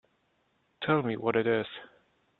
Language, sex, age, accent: English, male, 19-29, England English